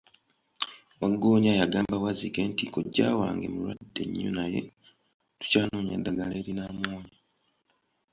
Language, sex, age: Ganda, male, 19-29